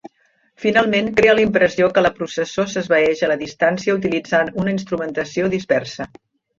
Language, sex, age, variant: Catalan, female, 60-69, Central